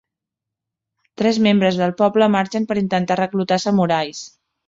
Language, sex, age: Catalan, female, 40-49